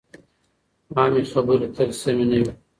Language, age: Pashto, 30-39